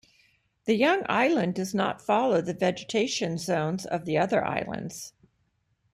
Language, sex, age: English, female, 60-69